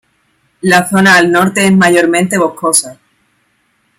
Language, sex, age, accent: Spanish, female, under 19, España: Sur peninsular (Andalucia, Extremadura, Murcia)